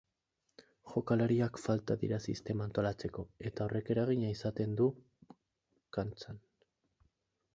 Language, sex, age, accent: Basque, male, 19-29, Mendebalekoa (Araba, Bizkaia, Gipuzkoako mendebaleko herri batzuk)